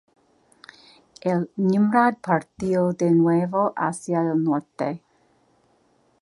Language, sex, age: Spanish, female, 40-49